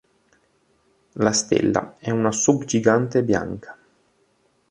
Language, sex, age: Italian, male, 19-29